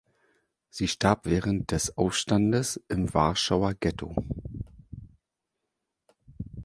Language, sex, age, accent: German, male, 40-49, Deutschland Deutsch